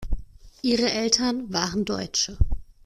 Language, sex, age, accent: German, female, 30-39, Deutschland Deutsch